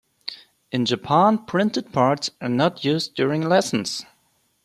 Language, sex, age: English, male, 19-29